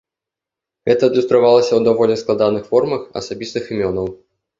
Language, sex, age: Belarusian, male, 19-29